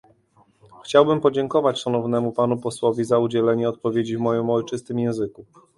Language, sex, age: Polish, male, 40-49